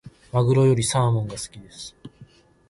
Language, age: Japanese, 19-29